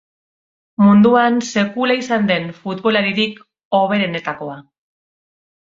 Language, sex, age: Basque, female, 40-49